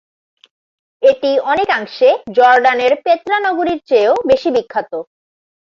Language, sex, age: Bengali, female, 19-29